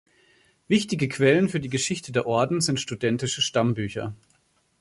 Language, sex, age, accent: German, male, 40-49, Deutschland Deutsch